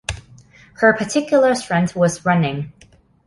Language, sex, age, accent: English, female, 19-29, United States English